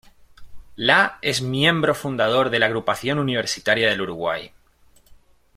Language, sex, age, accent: Spanish, male, 30-39, España: Norte peninsular (Asturias, Castilla y León, Cantabria, País Vasco, Navarra, Aragón, La Rioja, Guadalajara, Cuenca)